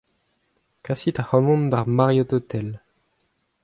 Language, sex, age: Breton, male, 19-29